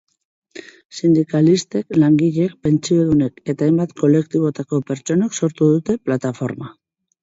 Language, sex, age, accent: Basque, female, 40-49, Mendebalekoa (Araba, Bizkaia, Gipuzkoako mendebaleko herri batzuk)